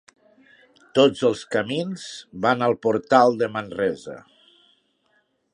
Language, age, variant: Catalan, 60-69, Tortosí